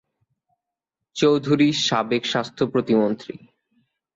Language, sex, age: Bengali, male, under 19